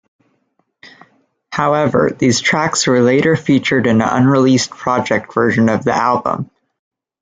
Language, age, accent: English, 19-29, United States English